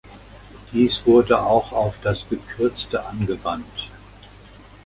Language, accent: German, Deutschland Deutsch